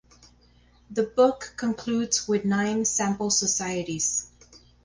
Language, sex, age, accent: English, female, 40-49, United States English